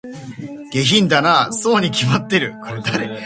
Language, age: Japanese, 19-29